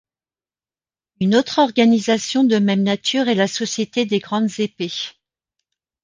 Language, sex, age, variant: French, female, 50-59, Français de métropole